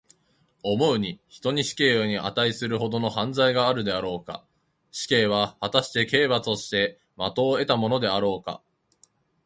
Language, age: Japanese, 30-39